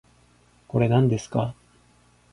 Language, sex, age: Japanese, male, 19-29